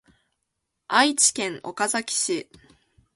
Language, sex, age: Japanese, female, 19-29